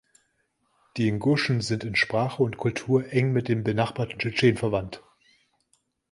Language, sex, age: German, male, 40-49